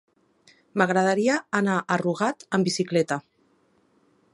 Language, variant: Catalan, Septentrional